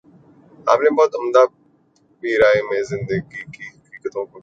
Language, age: Urdu, 19-29